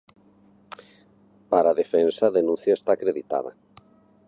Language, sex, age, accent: Galician, male, 50-59, Normativo (estándar)